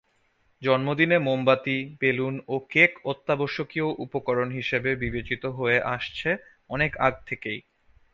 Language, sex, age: Bengali, male, 19-29